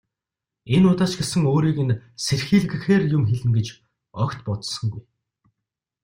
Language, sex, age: Mongolian, male, 30-39